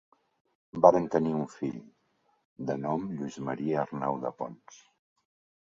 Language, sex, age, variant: Catalan, male, 60-69, Central